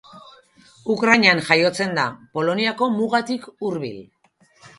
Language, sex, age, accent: Basque, female, 40-49, Erdialdekoa edo Nafarra (Gipuzkoa, Nafarroa)